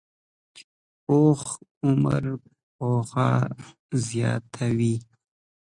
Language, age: Pashto, 19-29